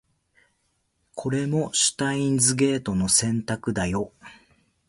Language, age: Japanese, 50-59